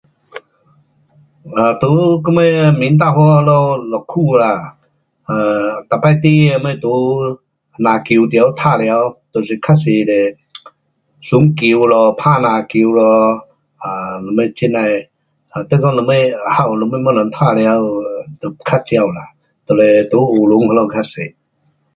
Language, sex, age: Pu-Xian Chinese, male, 60-69